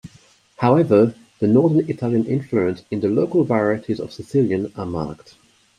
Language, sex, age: English, male, 19-29